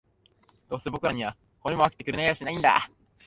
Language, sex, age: Japanese, male, 19-29